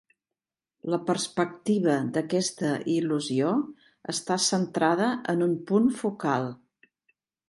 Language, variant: Catalan, Central